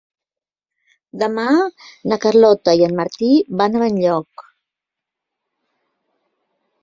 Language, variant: Catalan, Central